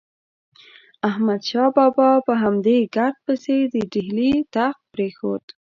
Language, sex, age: Pashto, female, under 19